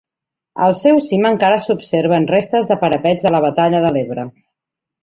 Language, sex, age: Catalan, female, 40-49